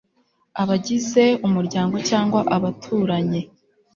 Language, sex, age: Kinyarwanda, female, 19-29